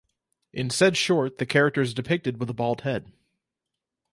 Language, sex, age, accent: English, male, 19-29, United States English